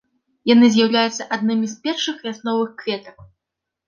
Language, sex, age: Belarusian, female, 19-29